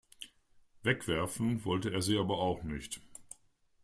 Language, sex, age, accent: German, male, 60-69, Deutschland Deutsch